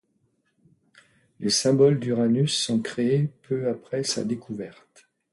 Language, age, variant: French, 70-79, Français de métropole